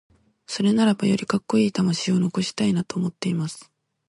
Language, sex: Japanese, female